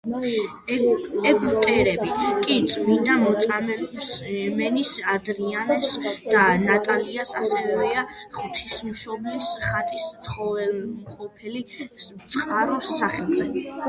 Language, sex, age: Georgian, female, under 19